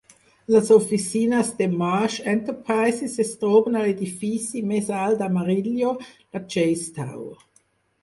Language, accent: Catalan, aprenent (recent, des d'altres llengües)